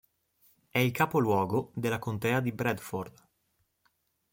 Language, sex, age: Italian, male, 19-29